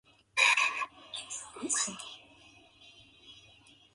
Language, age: English, 19-29